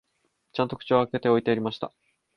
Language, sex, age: Japanese, male, 19-29